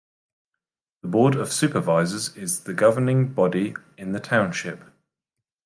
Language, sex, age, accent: English, male, 40-49, England English